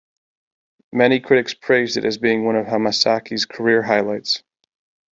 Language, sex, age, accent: English, male, 40-49, United States English